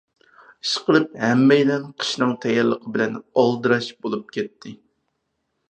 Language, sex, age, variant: Uyghur, male, 30-39, ئۇيغۇر تىلى